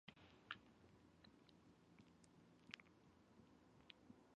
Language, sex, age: English, female, 19-29